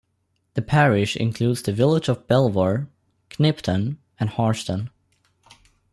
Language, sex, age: English, male, under 19